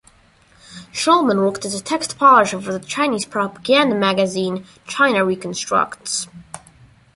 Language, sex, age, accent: English, male, under 19, United States English